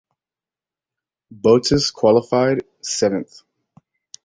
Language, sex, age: English, male, 19-29